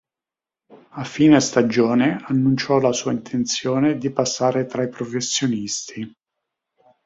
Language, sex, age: Italian, male, 60-69